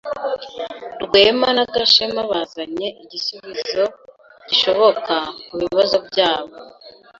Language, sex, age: Kinyarwanda, female, 19-29